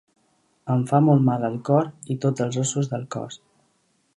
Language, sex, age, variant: Catalan, male, under 19, Central